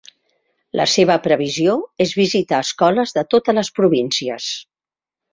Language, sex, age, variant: Catalan, female, 60-69, Central